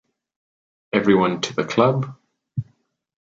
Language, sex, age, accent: English, male, 19-29, Southern African (South Africa, Zimbabwe, Namibia)